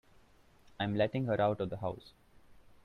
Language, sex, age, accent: English, male, 19-29, India and South Asia (India, Pakistan, Sri Lanka)